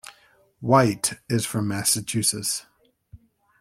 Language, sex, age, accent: English, male, 30-39, United States English